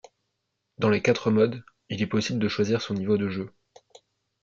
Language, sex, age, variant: French, male, under 19, Français de métropole